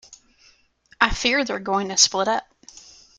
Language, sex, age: English, female, 40-49